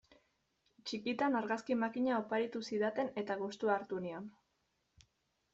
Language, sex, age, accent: Basque, female, 19-29, Mendebalekoa (Araba, Bizkaia, Gipuzkoako mendebaleko herri batzuk)